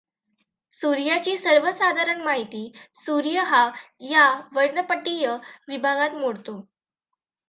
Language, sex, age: Marathi, female, under 19